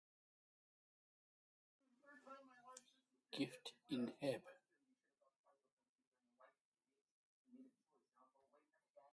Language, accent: English, England English